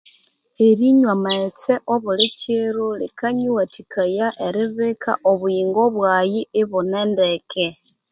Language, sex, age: Konzo, female, 30-39